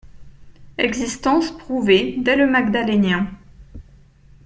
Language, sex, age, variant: French, female, 19-29, Français de métropole